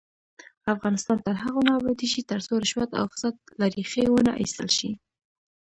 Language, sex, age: Pashto, female, 19-29